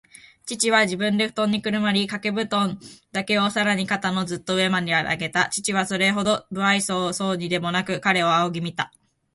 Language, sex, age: Japanese, female, 19-29